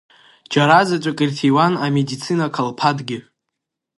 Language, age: Abkhazian, under 19